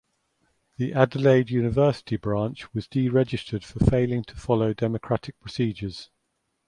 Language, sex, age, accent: English, male, 60-69, England English